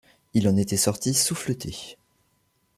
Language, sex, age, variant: French, male, under 19, Français de métropole